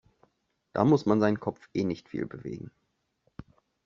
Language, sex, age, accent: German, male, 19-29, Deutschland Deutsch